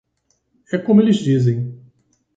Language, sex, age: Portuguese, male, 60-69